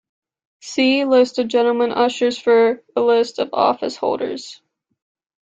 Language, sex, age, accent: English, female, under 19, United States English